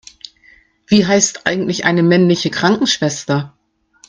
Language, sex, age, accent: German, female, 50-59, Deutschland Deutsch